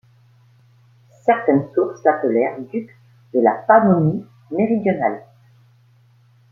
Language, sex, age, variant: French, female, 50-59, Français de métropole